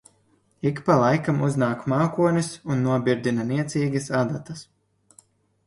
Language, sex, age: Latvian, male, 19-29